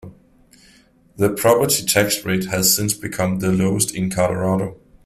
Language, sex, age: English, male, 19-29